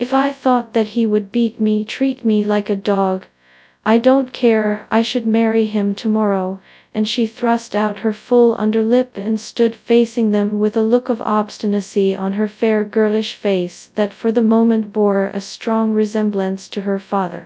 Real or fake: fake